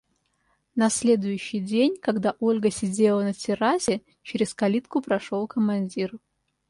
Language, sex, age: Russian, female, 30-39